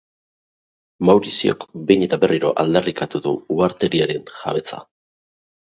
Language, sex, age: Basque, male, 30-39